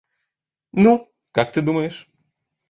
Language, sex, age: Russian, male, 19-29